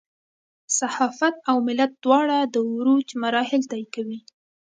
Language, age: Pashto, 19-29